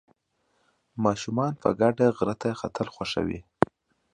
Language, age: Pashto, 19-29